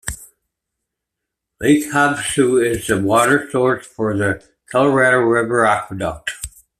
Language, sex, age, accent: English, male, 50-59, United States English